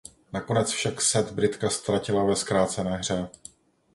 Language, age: Czech, 40-49